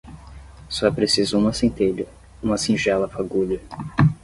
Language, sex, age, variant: Portuguese, male, 19-29, Portuguese (Brasil)